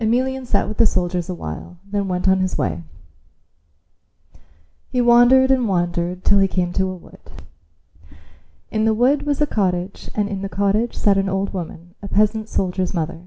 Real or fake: real